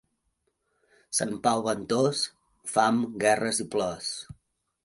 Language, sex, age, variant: Catalan, male, 50-59, Central